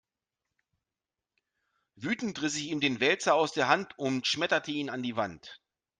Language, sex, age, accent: German, male, 40-49, Deutschland Deutsch